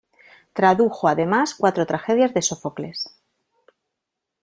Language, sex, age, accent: Spanish, female, 40-49, España: Norte peninsular (Asturias, Castilla y León, Cantabria, País Vasco, Navarra, Aragón, La Rioja, Guadalajara, Cuenca)